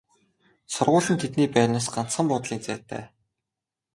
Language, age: Mongolian, 19-29